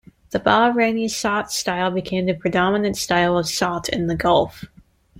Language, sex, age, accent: English, female, 19-29, United States English